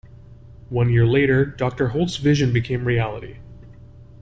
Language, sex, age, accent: English, male, 30-39, United States English